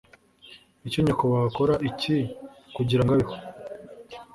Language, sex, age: Kinyarwanda, male, 19-29